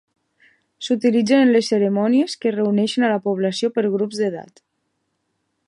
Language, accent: Catalan, Lleidatà